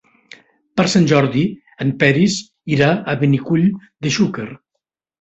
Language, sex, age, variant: Catalan, male, 60-69, Nord-Occidental